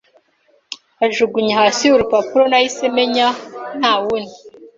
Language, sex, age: Kinyarwanda, female, 19-29